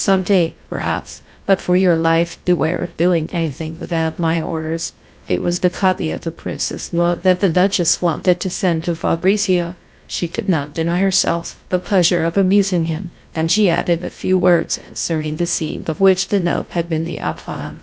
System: TTS, GlowTTS